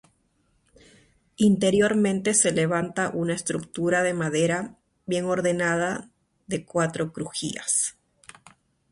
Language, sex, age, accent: Spanish, female, 30-39, Andino-Pacífico: Colombia, Perú, Ecuador, oeste de Bolivia y Venezuela andina